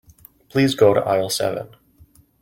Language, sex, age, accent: English, male, 30-39, United States English